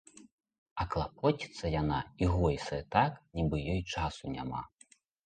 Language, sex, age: Belarusian, male, 30-39